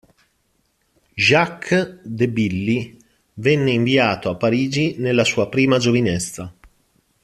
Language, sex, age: Italian, male, 40-49